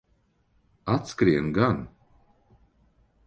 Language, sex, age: Latvian, male, 40-49